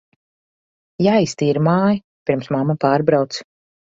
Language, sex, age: Latvian, female, 19-29